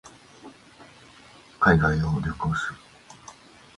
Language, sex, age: Japanese, male, 50-59